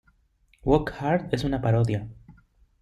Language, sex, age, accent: Spanish, male, 30-39, Chileno: Chile, Cuyo